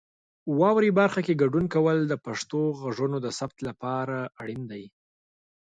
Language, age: Pashto, 19-29